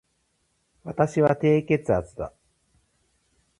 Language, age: Japanese, 30-39